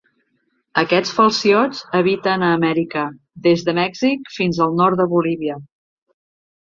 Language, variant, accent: Catalan, Central, central